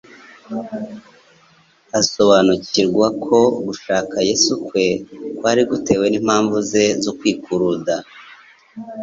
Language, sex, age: Kinyarwanda, male, 30-39